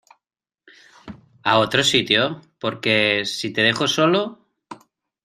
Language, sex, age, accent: Spanish, male, 30-39, España: Norte peninsular (Asturias, Castilla y León, Cantabria, País Vasco, Navarra, Aragón, La Rioja, Guadalajara, Cuenca)